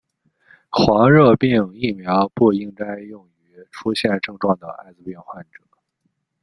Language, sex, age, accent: Chinese, male, 19-29, 出生地：河南省